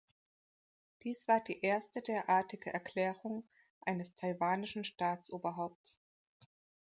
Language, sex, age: German, female, 30-39